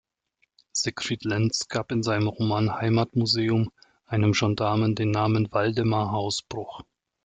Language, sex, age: German, male, 30-39